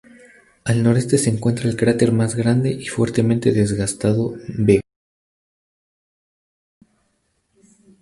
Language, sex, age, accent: Spanish, male, 19-29, México